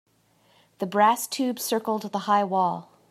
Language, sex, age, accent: English, female, 40-49, Canadian English